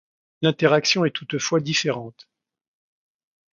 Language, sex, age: French, male, 60-69